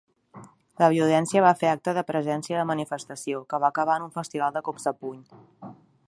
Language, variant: Catalan, Nord-Occidental